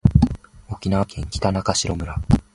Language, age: Japanese, 19-29